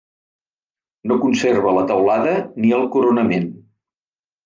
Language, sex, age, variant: Catalan, male, 60-69, Central